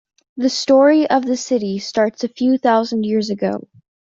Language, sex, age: English, female, under 19